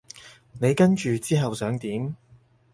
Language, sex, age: Cantonese, male, 30-39